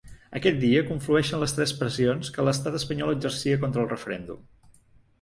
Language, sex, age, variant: Catalan, male, 50-59, Septentrional